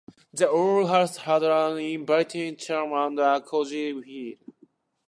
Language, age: Japanese, 19-29